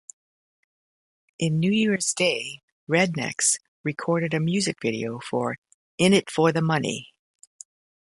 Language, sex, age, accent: English, female, 60-69, Canadian English